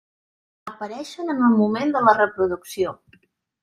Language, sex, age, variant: Catalan, female, 40-49, Central